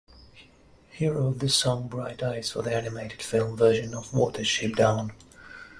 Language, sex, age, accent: English, male, 30-39, England English